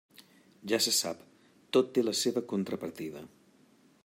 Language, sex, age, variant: Catalan, male, 40-49, Central